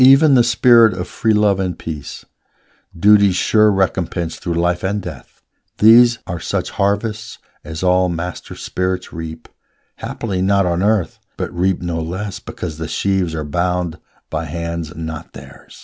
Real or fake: real